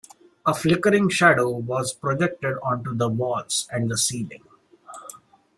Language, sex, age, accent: English, male, 30-39, India and South Asia (India, Pakistan, Sri Lanka)